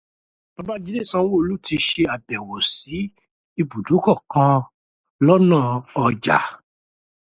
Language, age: Yoruba, 50-59